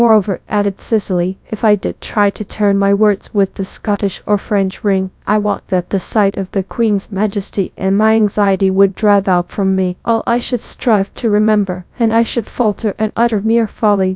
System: TTS, GradTTS